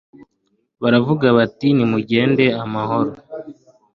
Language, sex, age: Kinyarwanda, male, 19-29